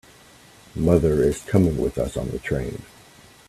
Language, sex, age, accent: English, male, 40-49, United States English